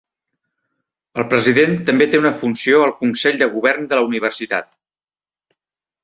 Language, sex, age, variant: Catalan, male, 50-59, Central